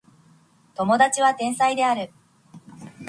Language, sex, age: Japanese, female, 19-29